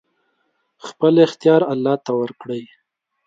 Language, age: Pashto, 19-29